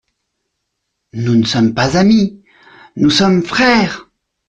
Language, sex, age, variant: French, male, 40-49, Français de métropole